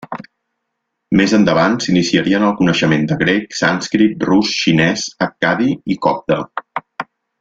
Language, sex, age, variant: Catalan, male, 40-49, Central